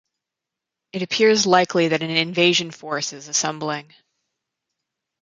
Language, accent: English, United States English